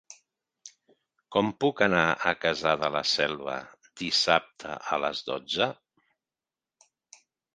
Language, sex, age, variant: Catalan, male, 50-59, Central